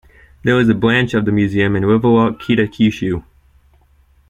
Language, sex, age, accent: English, male, under 19, United States English